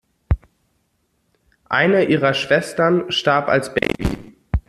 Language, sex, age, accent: German, male, 19-29, Deutschland Deutsch